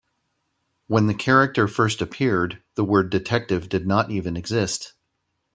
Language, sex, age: English, male, 30-39